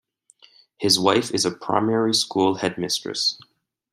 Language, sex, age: English, male, 19-29